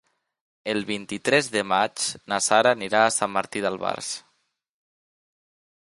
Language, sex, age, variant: Catalan, male, 19-29, Nord-Occidental